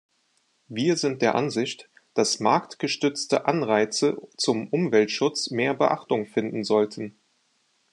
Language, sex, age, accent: German, male, 19-29, Deutschland Deutsch